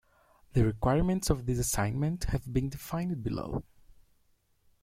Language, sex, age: English, male, 30-39